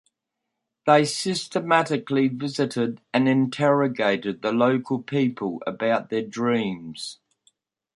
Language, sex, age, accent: English, male, 70-79, Australian English